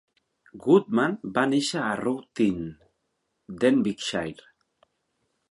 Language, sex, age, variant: Catalan, male, 30-39, Central